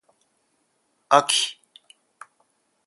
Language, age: Japanese, 50-59